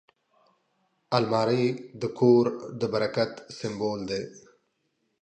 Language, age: Pashto, 30-39